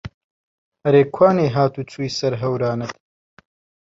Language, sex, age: Central Kurdish, male, 19-29